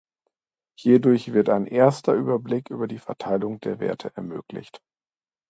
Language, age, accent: German, 30-39, Deutschland Deutsch